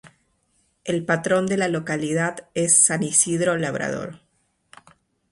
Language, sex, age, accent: Spanish, female, 30-39, Andino-Pacífico: Colombia, Perú, Ecuador, oeste de Bolivia y Venezuela andina